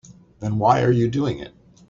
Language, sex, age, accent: English, male, 70-79, United States English